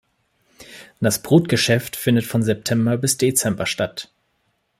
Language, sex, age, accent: German, male, 19-29, Deutschland Deutsch